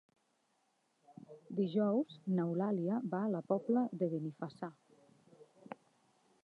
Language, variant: Catalan, Central